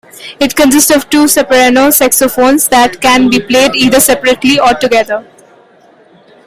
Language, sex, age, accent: English, male, 19-29, India and South Asia (India, Pakistan, Sri Lanka)